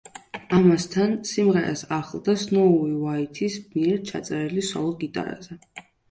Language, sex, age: Georgian, female, 19-29